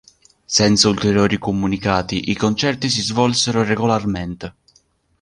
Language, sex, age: Italian, male, 19-29